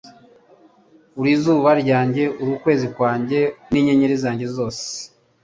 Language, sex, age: Kinyarwanda, male, 40-49